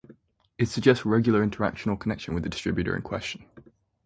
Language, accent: English, England English